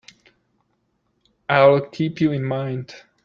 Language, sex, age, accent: English, male, 30-39, United States English